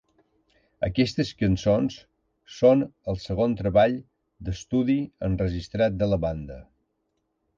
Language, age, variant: Catalan, 60-69, Balear